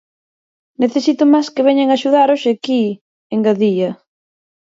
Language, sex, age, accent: Galician, female, 30-39, Central (gheada)